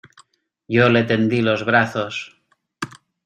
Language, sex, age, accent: Spanish, male, 30-39, España: Norte peninsular (Asturias, Castilla y León, Cantabria, País Vasco, Navarra, Aragón, La Rioja, Guadalajara, Cuenca)